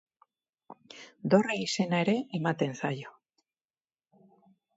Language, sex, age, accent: Basque, female, 50-59, Mendebalekoa (Araba, Bizkaia, Gipuzkoako mendebaleko herri batzuk)